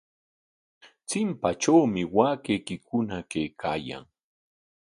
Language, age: Corongo Ancash Quechua, 50-59